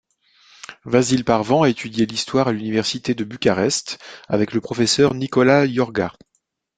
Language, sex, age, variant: French, male, 40-49, Français de métropole